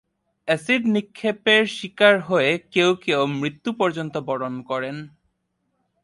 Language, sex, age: Bengali, male, 19-29